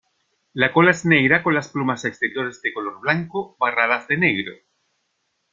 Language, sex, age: Spanish, male, 50-59